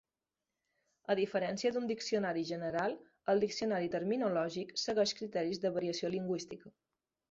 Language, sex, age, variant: Catalan, female, 30-39, Balear